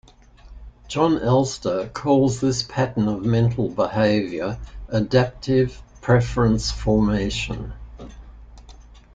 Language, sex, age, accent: English, male, 80-89, Australian English